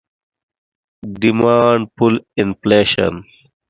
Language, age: Pashto, 30-39